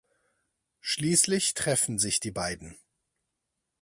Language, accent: German, Deutschland Deutsch